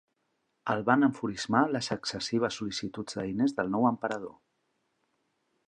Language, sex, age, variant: Catalan, male, 40-49, Central